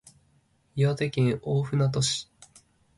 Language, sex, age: Japanese, male, under 19